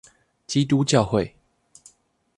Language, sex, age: Chinese, male, 19-29